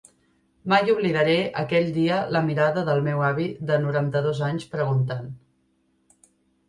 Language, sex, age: Catalan, female, 30-39